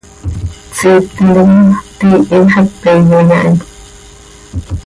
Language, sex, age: Seri, female, 30-39